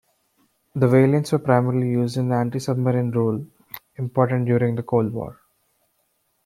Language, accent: English, India and South Asia (India, Pakistan, Sri Lanka)